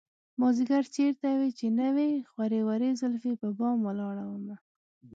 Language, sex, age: Pashto, female, 19-29